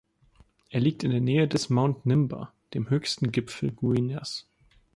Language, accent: German, Deutschland Deutsch